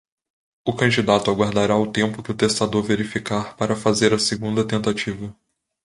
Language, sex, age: Portuguese, male, 19-29